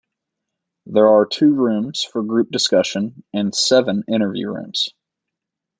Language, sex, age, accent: English, male, 30-39, United States English